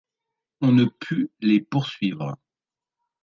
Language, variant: French, Français de métropole